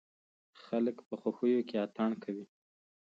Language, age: Pashto, 30-39